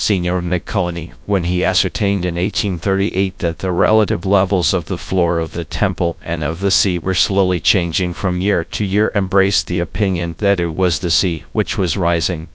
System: TTS, GradTTS